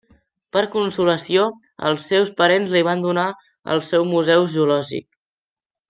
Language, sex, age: Catalan, male, under 19